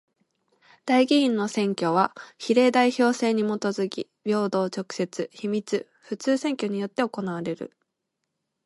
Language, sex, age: Japanese, female, 19-29